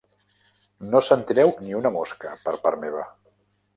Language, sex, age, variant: Catalan, male, 50-59, Central